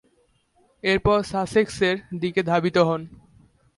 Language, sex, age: Bengali, male, under 19